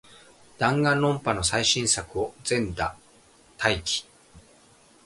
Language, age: Japanese, 40-49